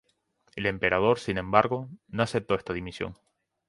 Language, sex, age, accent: Spanish, male, 19-29, España: Islas Canarias